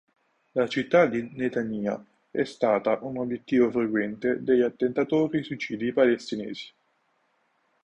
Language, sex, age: Italian, male, 19-29